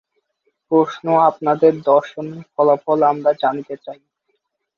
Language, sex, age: Bengali, male, 19-29